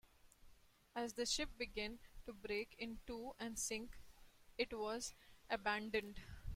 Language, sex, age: English, female, 19-29